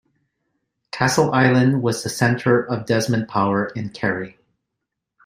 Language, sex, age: English, male, 40-49